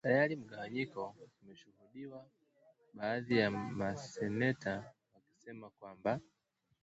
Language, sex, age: Swahili, female, 19-29